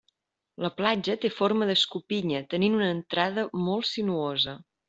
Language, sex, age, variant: Catalan, female, 30-39, Septentrional